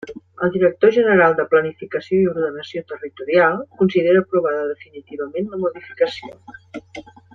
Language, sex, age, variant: Catalan, female, 60-69, Central